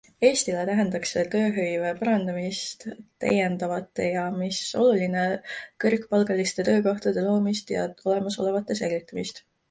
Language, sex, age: Estonian, female, 19-29